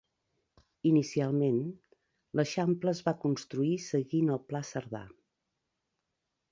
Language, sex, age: Catalan, female, 50-59